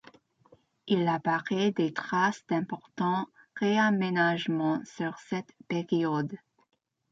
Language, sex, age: French, female, 30-39